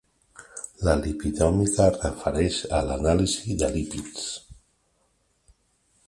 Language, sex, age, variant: Catalan, male, 40-49, Central